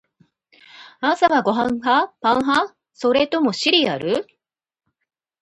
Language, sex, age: Japanese, female, 40-49